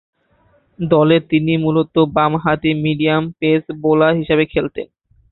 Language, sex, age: Bengali, male, under 19